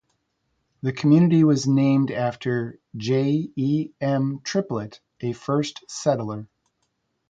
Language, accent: English, United States English